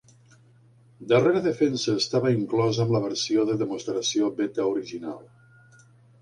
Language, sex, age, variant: Catalan, male, 50-59, Nord-Occidental